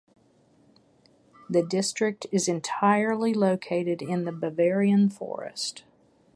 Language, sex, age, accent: English, female, 60-69, United States English